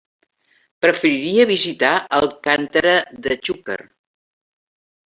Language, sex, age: Catalan, female, 70-79